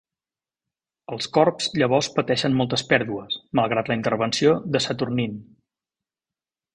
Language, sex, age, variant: Catalan, male, 50-59, Central